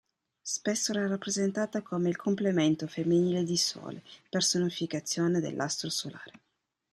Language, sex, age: Italian, female, 30-39